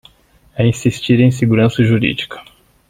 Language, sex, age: Portuguese, male, 30-39